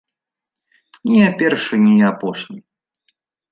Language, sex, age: Belarusian, male, 19-29